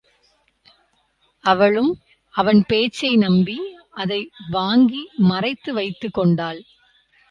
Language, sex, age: Tamil, female, 19-29